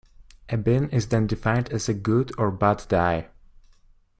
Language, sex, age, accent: English, male, under 19, United States English